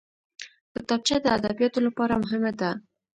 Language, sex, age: Pashto, female, 19-29